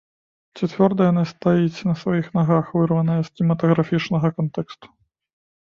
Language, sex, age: Belarusian, male, 30-39